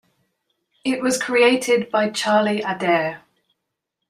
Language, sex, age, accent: English, female, 40-49, England English